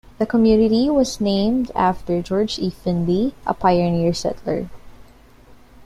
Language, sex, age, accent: English, female, 19-29, Filipino